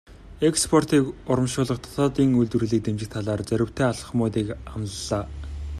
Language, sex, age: Mongolian, male, 19-29